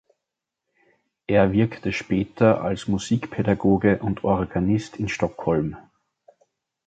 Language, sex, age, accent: German, male, 50-59, Österreichisches Deutsch